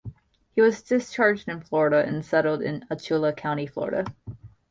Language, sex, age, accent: English, female, 19-29, United States English